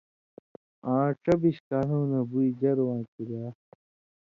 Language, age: Indus Kohistani, 19-29